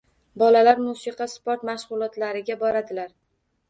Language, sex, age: Uzbek, female, 19-29